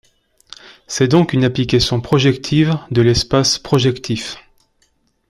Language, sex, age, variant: French, male, 30-39, Français de métropole